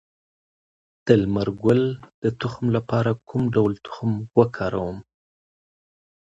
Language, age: Pashto, 30-39